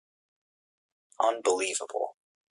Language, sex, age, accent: English, male, under 19, United States English